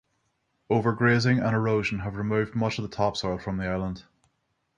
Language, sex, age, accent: English, male, 30-39, Northern Irish